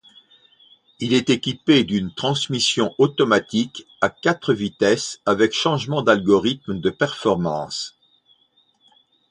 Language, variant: French, Français de métropole